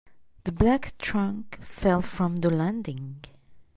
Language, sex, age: English, female, 40-49